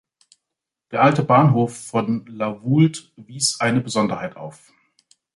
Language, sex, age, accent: German, male, 40-49, Deutschland Deutsch